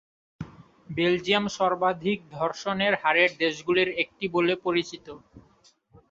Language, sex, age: Bengali, male, 19-29